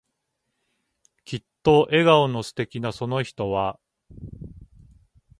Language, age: Japanese, 50-59